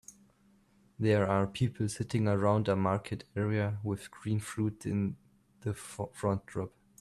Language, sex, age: English, male, under 19